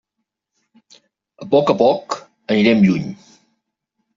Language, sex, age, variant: Catalan, male, 50-59, Central